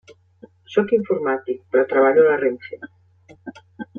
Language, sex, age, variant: Catalan, female, 60-69, Central